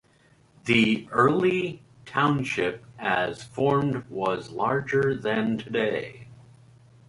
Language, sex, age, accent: English, male, 40-49, United States English